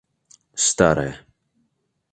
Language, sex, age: Russian, male, 19-29